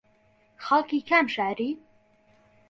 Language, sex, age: Central Kurdish, male, 40-49